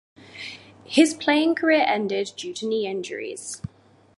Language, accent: English, England English